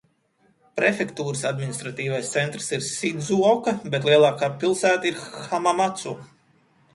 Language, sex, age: Latvian, male, 30-39